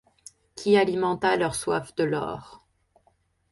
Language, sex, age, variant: French, female, 19-29, Français de métropole